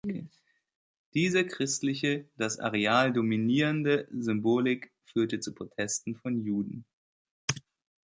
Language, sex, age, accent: German, male, 19-29, Deutschland Deutsch